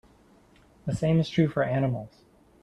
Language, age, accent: English, 19-29, United States English